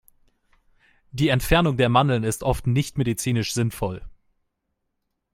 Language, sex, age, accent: German, male, 19-29, Deutschland Deutsch